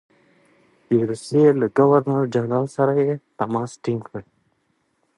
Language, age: Pashto, 30-39